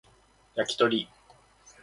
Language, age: Japanese, 19-29